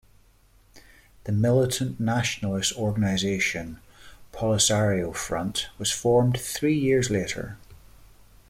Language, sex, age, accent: English, male, 40-49, Irish English